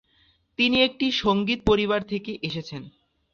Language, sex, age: Bengali, male, 19-29